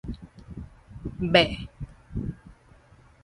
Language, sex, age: Min Nan Chinese, female, 40-49